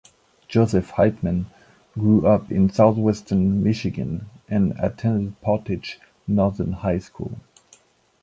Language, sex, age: English, male, 40-49